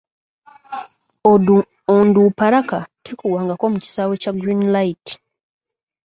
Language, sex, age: Ganda, female, 19-29